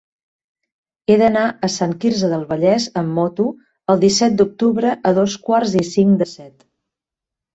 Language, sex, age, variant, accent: Catalan, female, 50-59, Central, central